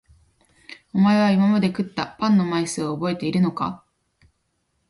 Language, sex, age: Japanese, female, 19-29